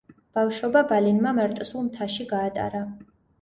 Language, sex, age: Georgian, female, 19-29